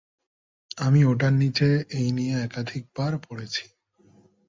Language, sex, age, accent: Bengali, male, 19-29, প্রমিত